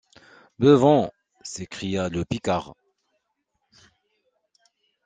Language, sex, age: French, male, 30-39